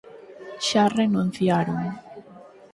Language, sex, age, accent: Galician, female, under 19, Normativo (estándar)